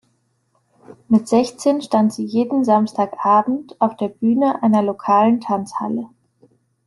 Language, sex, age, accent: German, female, 19-29, Deutschland Deutsch